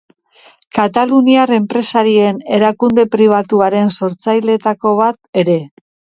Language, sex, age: Basque, female, 50-59